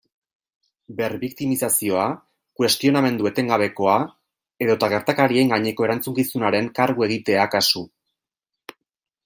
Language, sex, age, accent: Basque, male, 30-39, Erdialdekoa edo Nafarra (Gipuzkoa, Nafarroa)